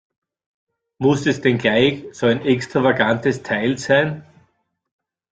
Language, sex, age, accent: German, male, 40-49, Österreichisches Deutsch